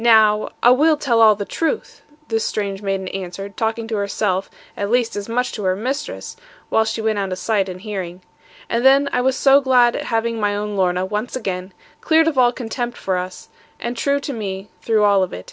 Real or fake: real